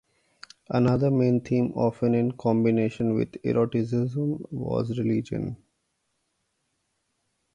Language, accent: English, India and South Asia (India, Pakistan, Sri Lanka)